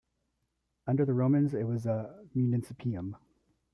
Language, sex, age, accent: English, male, 30-39, United States English